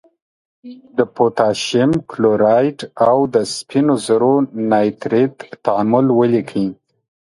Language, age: Pashto, 30-39